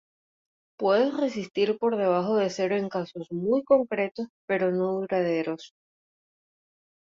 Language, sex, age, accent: Spanish, female, 30-39, Caribe: Cuba, Venezuela, Puerto Rico, República Dominicana, Panamá, Colombia caribeña, México caribeño, Costa del golfo de México